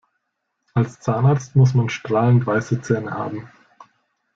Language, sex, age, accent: German, male, 19-29, Deutschland Deutsch